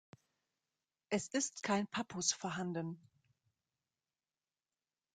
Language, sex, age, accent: German, female, 40-49, Deutschland Deutsch